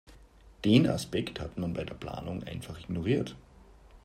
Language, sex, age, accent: German, male, 50-59, Österreichisches Deutsch